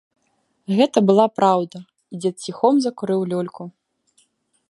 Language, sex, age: Belarusian, female, 19-29